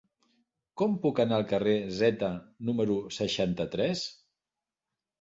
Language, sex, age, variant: Catalan, male, 60-69, Central